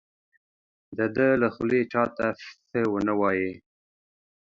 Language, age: Pashto, 30-39